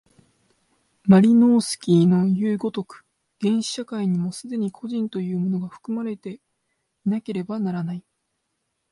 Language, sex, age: Japanese, male, 19-29